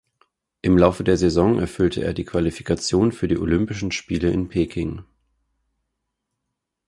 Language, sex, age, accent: German, male, 30-39, Deutschland Deutsch